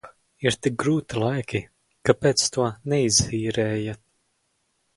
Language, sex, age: Latvian, male, under 19